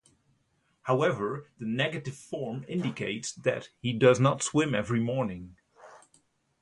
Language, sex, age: English, male, 30-39